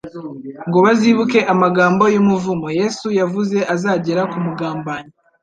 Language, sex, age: Kinyarwanda, male, 19-29